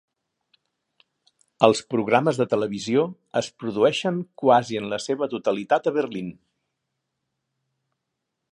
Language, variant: Catalan, Central